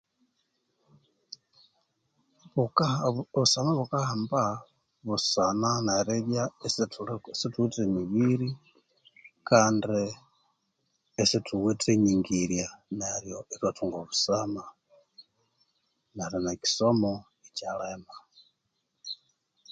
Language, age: Konzo, 40-49